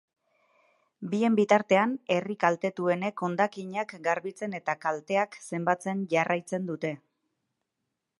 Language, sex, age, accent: Basque, female, 30-39, Erdialdekoa edo Nafarra (Gipuzkoa, Nafarroa)